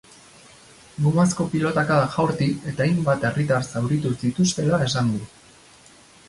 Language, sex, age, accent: Basque, male, 30-39, Mendebalekoa (Araba, Bizkaia, Gipuzkoako mendebaleko herri batzuk)